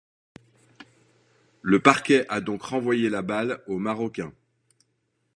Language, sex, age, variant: French, male, 60-69, Français de métropole